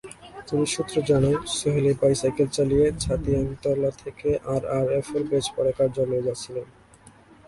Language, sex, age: Bengali, male, 19-29